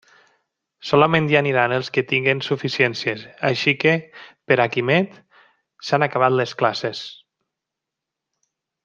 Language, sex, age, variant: Catalan, male, 30-39, Central